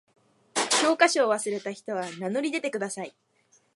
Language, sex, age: Japanese, female, 19-29